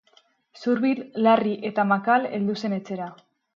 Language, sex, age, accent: Basque, female, 19-29, Mendebalekoa (Araba, Bizkaia, Gipuzkoako mendebaleko herri batzuk)